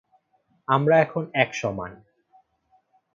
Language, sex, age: Bengali, male, 19-29